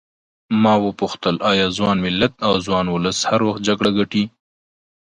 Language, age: Pashto, 30-39